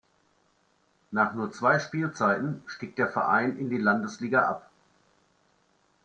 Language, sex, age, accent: German, male, 50-59, Deutschland Deutsch